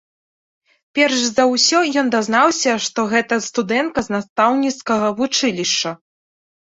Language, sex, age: Belarusian, female, 19-29